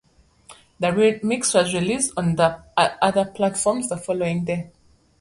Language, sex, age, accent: English, female, 30-39, Southern African (South Africa, Zimbabwe, Namibia)